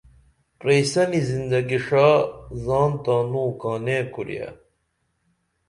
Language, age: Dameli, 40-49